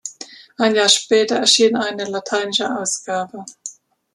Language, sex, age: German, female, 50-59